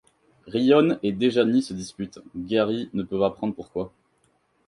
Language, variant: French, Français de métropole